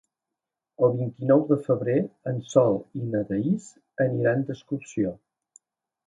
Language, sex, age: Catalan, male, 50-59